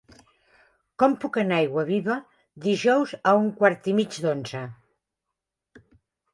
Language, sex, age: Catalan, female, 60-69